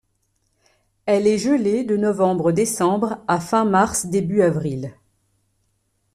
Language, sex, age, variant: French, female, 50-59, Français de métropole